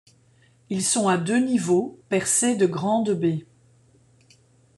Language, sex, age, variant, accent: French, female, 40-49, Français d'Europe, Français de Belgique